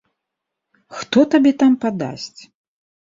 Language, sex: Belarusian, female